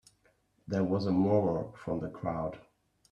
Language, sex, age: English, male, 19-29